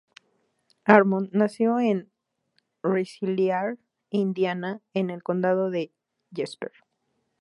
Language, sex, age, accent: Spanish, female, 19-29, México